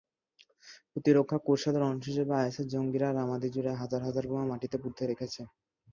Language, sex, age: Bengali, male, 19-29